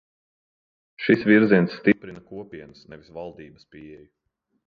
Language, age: Latvian, 30-39